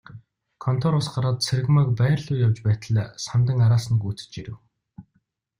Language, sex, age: Mongolian, male, 30-39